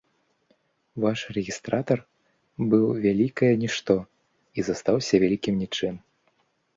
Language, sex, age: Belarusian, male, 19-29